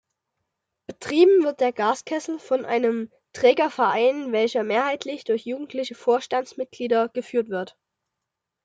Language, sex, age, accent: German, female, under 19, Deutschland Deutsch